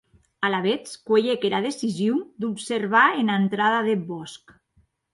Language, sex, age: Occitan, female, 40-49